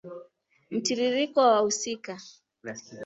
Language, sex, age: Swahili, female, 19-29